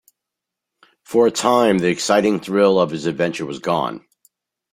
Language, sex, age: English, male, 30-39